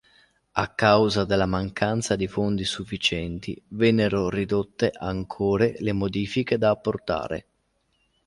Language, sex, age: Italian, male, 19-29